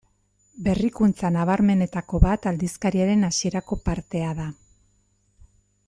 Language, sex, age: Basque, female, 50-59